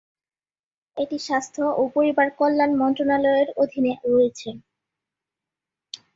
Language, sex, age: Bengali, female, 19-29